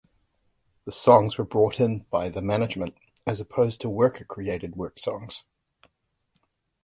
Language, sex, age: English, male, 50-59